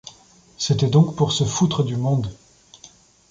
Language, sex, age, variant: French, male, 30-39, Français de métropole